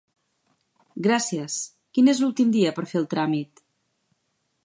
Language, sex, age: Catalan, female, 40-49